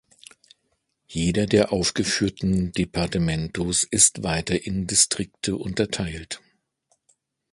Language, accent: German, Deutschland Deutsch